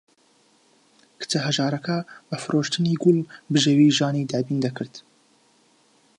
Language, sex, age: Central Kurdish, male, 19-29